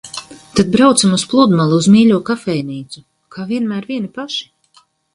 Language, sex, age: Latvian, female, 50-59